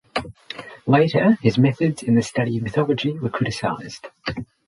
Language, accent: English, Australian English; New Zealand English